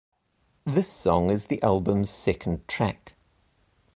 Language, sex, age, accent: English, male, 30-39, New Zealand English